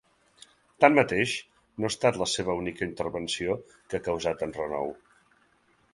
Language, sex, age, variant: Catalan, male, 40-49, Central